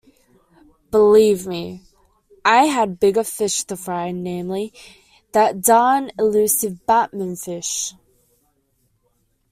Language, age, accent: English, under 19, Australian English